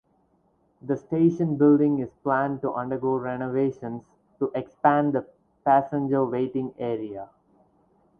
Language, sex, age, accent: English, male, 19-29, India and South Asia (India, Pakistan, Sri Lanka)